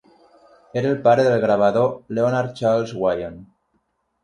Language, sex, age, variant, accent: Catalan, male, 30-39, Nord-Occidental, nord-occidental; Lleidatà